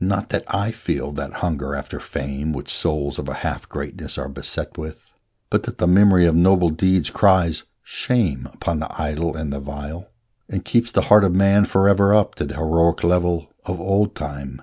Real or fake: real